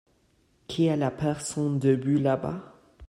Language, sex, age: French, male, under 19